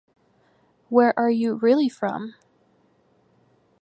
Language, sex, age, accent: English, female, 19-29, United States English